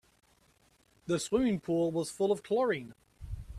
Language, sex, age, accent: English, male, 40-49, United States English